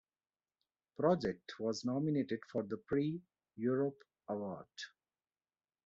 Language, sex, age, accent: English, male, 40-49, India and South Asia (India, Pakistan, Sri Lanka)